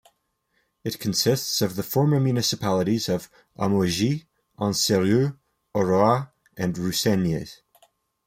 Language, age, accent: English, 19-29, United States English